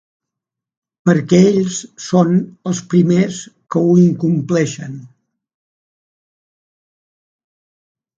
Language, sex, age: Catalan, male, 70-79